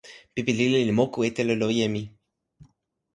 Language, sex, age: Toki Pona, male, 19-29